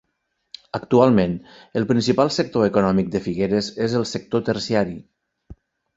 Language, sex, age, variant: Catalan, male, 40-49, Nord-Occidental